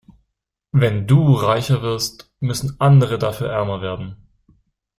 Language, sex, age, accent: German, male, 19-29, Deutschland Deutsch